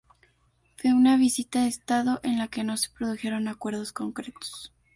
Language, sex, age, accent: Spanish, female, 19-29, México